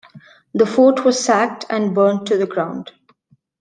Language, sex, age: English, female, 19-29